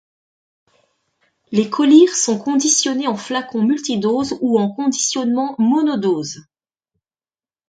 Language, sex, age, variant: French, female, 50-59, Français de métropole